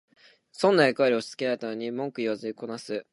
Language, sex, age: Japanese, male, 19-29